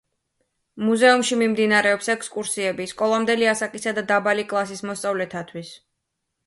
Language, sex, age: Georgian, female, 19-29